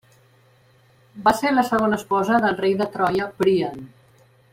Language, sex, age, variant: Catalan, female, 50-59, Central